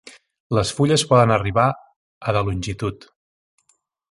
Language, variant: Catalan, Central